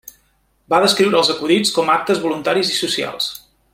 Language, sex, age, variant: Catalan, male, 30-39, Central